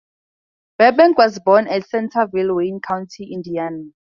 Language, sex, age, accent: English, female, under 19, Southern African (South Africa, Zimbabwe, Namibia)